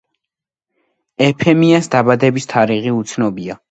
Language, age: Georgian, under 19